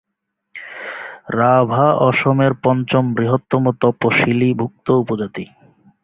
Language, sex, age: Bengali, male, 30-39